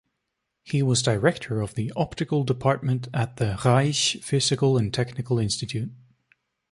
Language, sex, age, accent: English, male, 19-29, United States English